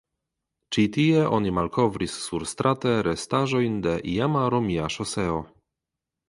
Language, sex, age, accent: Esperanto, male, 30-39, Internacia